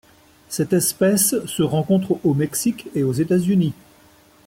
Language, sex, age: French, male, 60-69